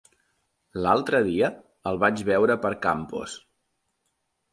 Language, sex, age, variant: Catalan, male, 30-39, Central